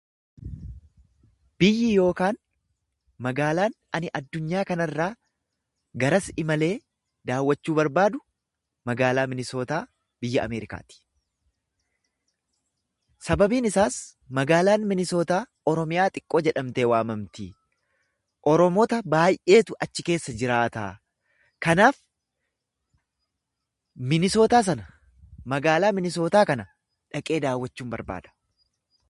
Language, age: Oromo, 30-39